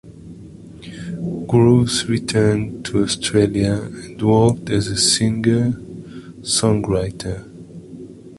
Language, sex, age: English, male, 30-39